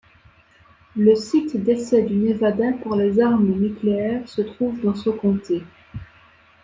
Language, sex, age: French, female, 19-29